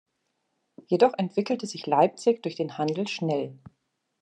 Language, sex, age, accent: German, female, 40-49, Deutschland Deutsch